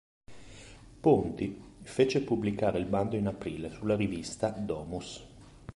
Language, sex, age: Italian, male, 40-49